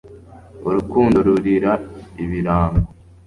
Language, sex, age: Kinyarwanda, male, under 19